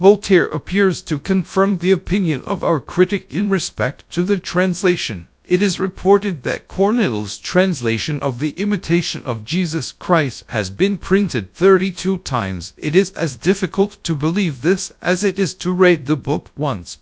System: TTS, GradTTS